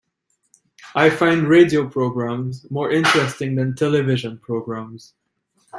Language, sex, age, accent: English, male, under 19, Canadian English